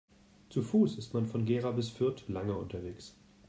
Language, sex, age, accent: German, male, 30-39, Deutschland Deutsch